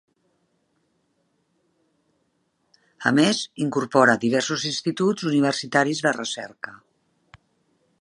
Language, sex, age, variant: Catalan, female, 50-59, Central